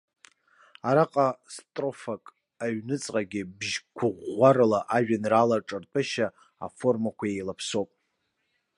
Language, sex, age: Abkhazian, male, 19-29